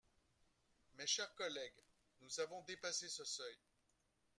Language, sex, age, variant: French, male, 50-59, Français de métropole